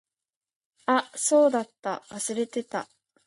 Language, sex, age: Japanese, female, under 19